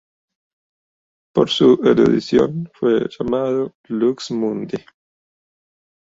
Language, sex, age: Spanish, male, 30-39